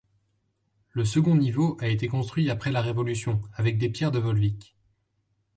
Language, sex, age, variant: French, male, 30-39, Français de métropole